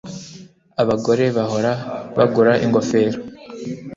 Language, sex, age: Kinyarwanda, male, 19-29